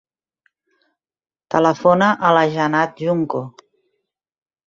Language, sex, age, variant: Catalan, female, 40-49, Central